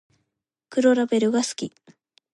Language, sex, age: Japanese, female, under 19